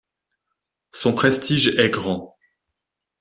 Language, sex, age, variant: French, male, 19-29, Français de métropole